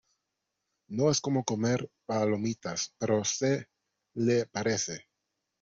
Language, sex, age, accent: Spanish, male, 19-29, México